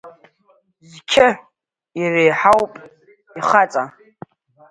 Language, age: Abkhazian, under 19